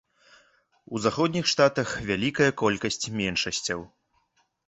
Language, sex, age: Belarusian, male, 19-29